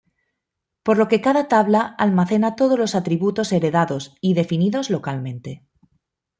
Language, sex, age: Spanish, female, 30-39